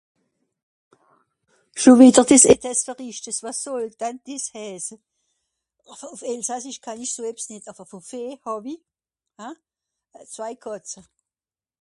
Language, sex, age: Swiss German, female, 60-69